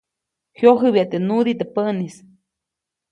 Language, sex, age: Copainalá Zoque, female, 19-29